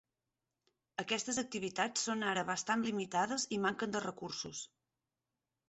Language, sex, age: Catalan, female, 40-49